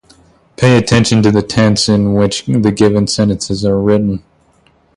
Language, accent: English, United States English